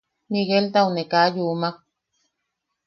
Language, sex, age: Yaqui, female, 30-39